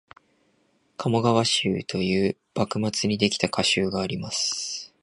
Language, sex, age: Japanese, male, 19-29